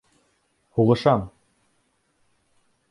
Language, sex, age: Bashkir, male, 19-29